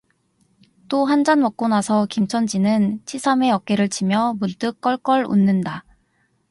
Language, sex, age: Korean, female, 19-29